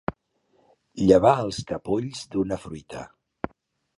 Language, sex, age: Catalan, male, 50-59